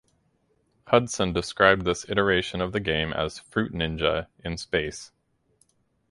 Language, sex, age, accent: English, male, 30-39, United States English